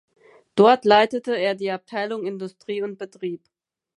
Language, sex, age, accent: German, female, 19-29, Deutschland Deutsch